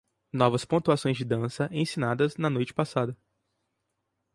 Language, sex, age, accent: Portuguese, male, 19-29, Mineiro